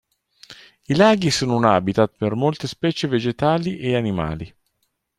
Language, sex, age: Italian, male, 40-49